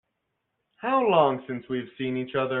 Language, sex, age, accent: English, male, 19-29, United States English